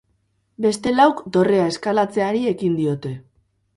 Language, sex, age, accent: Basque, female, 19-29, Erdialdekoa edo Nafarra (Gipuzkoa, Nafarroa)